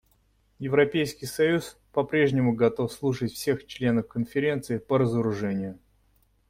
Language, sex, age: Russian, male, 30-39